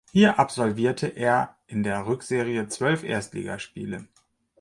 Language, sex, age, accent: German, male, 50-59, Deutschland Deutsch